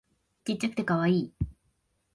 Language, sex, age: Japanese, female, 19-29